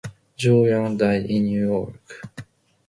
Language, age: English, 19-29